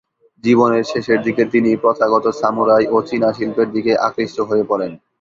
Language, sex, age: Bengali, male, 19-29